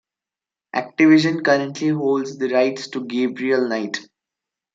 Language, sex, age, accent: English, male, 19-29, India and South Asia (India, Pakistan, Sri Lanka)